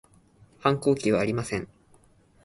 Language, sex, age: Japanese, male, 19-29